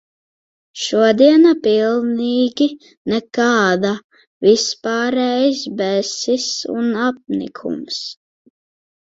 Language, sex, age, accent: Latvian, female, 50-59, Riga